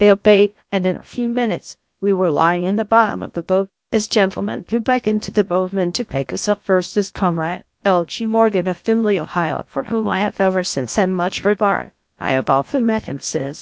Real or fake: fake